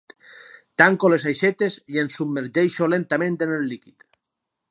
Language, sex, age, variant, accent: Catalan, male, 50-59, Valencià meridional, valencià